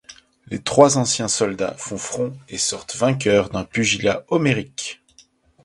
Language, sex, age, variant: French, male, 30-39, Français de métropole